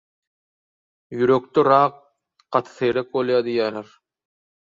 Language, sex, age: Turkmen, male, 30-39